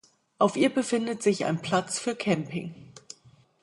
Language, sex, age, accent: German, female, 50-59, Deutschland Deutsch